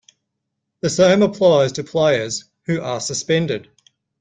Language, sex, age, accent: English, male, 40-49, Australian English